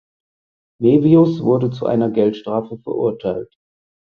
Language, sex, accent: German, male, Deutschland Deutsch